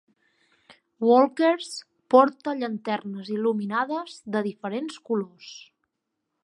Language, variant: Catalan, Nord-Occidental